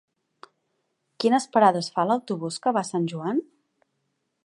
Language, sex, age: Catalan, female, 30-39